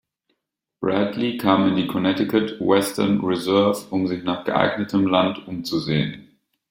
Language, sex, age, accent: German, male, 19-29, Deutschland Deutsch